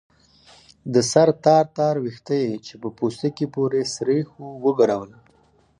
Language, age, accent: Pashto, 19-29, معیاري پښتو